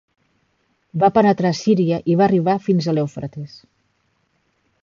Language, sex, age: Catalan, female, 50-59